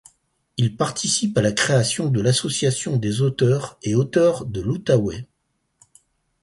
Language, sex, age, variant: French, male, 60-69, Français de métropole